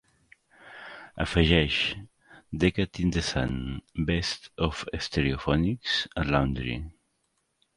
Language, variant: Catalan, Central